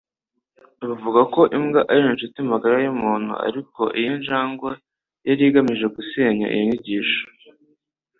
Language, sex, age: Kinyarwanda, male, under 19